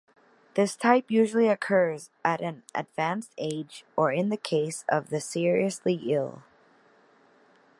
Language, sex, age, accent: English, female, 30-39, United States English